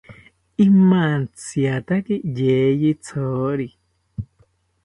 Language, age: South Ucayali Ashéninka, 30-39